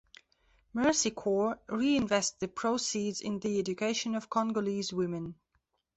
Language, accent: English, England English